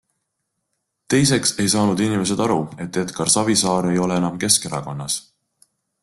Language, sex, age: Estonian, male, 30-39